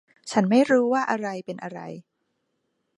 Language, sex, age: Thai, female, 30-39